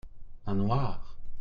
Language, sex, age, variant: French, male, 30-39, Français de métropole